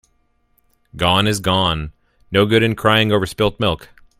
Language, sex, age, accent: English, male, 40-49, United States English